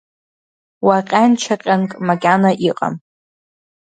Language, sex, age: Abkhazian, female, under 19